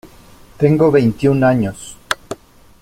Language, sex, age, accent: Spanish, male, 40-49, Andino-Pacífico: Colombia, Perú, Ecuador, oeste de Bolivia y Venezuela andina